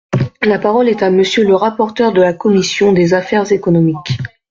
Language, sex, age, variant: French, female, 19-29, Français de métropole